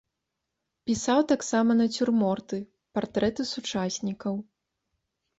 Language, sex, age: Belarusian, female, 19-29